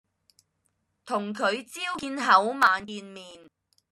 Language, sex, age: Cantonese, female, 30-39